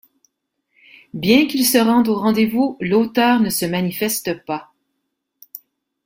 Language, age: French, 50-59